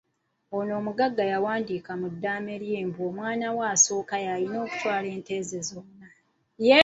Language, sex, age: Ganda, female, 30-39